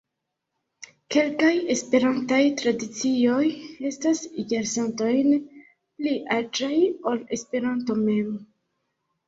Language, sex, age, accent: Esperanto, female, 19-29, Internacia